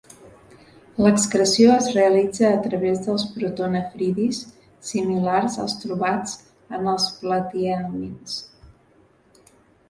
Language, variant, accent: Catalan, Central, central